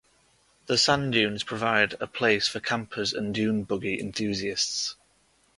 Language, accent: English, England English